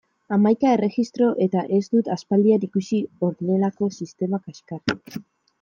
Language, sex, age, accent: Basque, female, 19-29, Mendebalekoa (Araba, Bizkaia, Gipuzkoako mendebaleko herri batzuk)